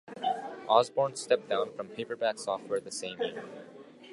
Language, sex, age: English, male, 19-29